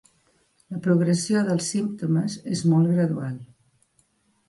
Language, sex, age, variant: Catalan, female, 60-69, Central